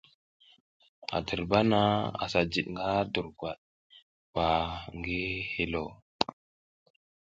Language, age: South Giziga, 19-29